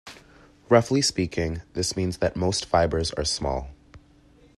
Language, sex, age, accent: English, male, 19-29, United States English